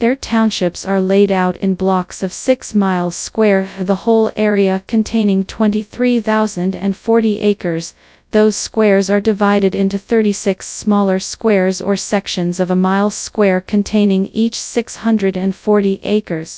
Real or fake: fake